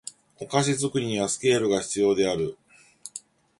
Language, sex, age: Japanese, male, 50-59